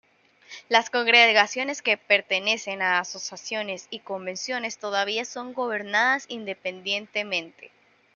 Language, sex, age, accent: Spanish, female, 19-29, Caribe: Cuba, Venezuela, Puerto Rico, República Dominicana, Panamá, Colombia caribeña, México caribeño, Costa del golfo de México